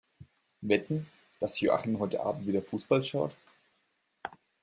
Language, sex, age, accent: German, male, 19-29, Deutschland Deutsch